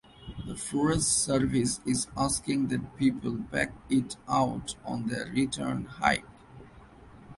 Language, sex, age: English, male, 30-39